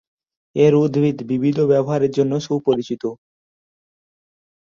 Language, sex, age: Bengali, male, 19-29